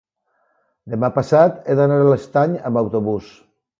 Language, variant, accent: Catalan, Valencià meridional, valencià